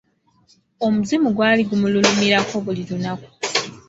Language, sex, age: Ganda, female, 19-29